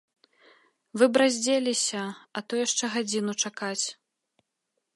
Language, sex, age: Belarusian, female, 19-29